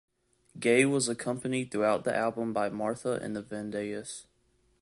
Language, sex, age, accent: English, male, 19-29, United States English